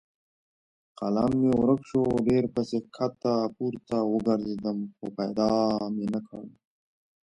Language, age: Pashto, 19-29